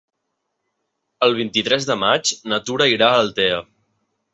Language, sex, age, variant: Catalan, male, 19-29, Central